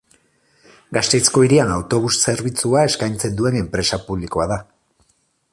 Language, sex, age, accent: Basque, male, 40-49, Mendebalekoa (Araba, Bizkaia, Gipuzkoako mendebaleko herri batzuk)